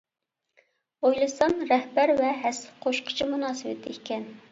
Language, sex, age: Uyghur, female, 19-29